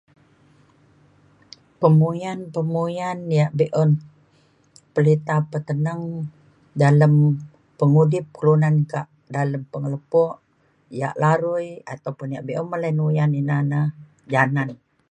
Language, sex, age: Mainstream Kenyah, female, 60-69